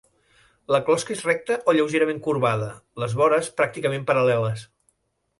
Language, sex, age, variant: Catalan, male, 50-59, Central